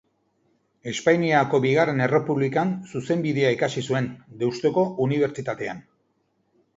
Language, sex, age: Basque, male, 50-59